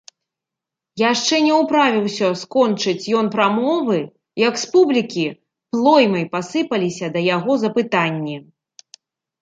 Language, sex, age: Belarusian, female, 40-49